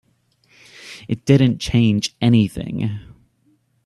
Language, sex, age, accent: English, male, 19-29, United States English